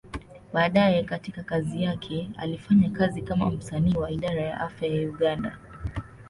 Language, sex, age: Swahili, female, 19-29